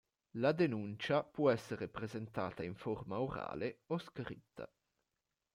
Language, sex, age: Italian, male, 19-29